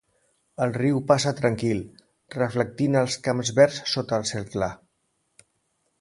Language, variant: Catalan, Central